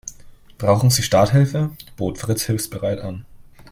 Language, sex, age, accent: German, male, 19-29, Deutschland Deutsch